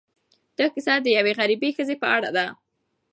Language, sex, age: Pashto, female, under 19